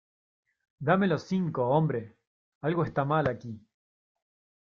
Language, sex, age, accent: Spanish, male, 30-39, Rioplatense: Argentina, Uruguay, este de Bolivia, Paraguay